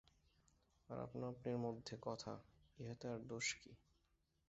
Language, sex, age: Bengali, male, 19-29